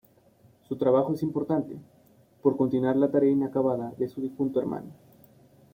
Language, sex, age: Spanish, male, 19-29